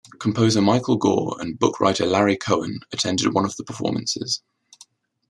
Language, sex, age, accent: English, male, 19-29, England English